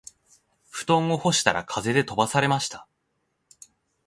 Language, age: Japanese, 19-29